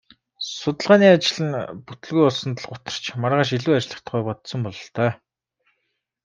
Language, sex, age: Mongolian, male, 19-29